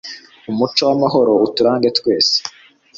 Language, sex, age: Kinyarwanda, male, 19-29